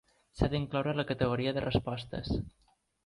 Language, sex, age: Catalan, male, 19-29